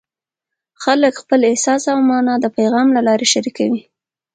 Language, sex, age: Pashto, female, 19-29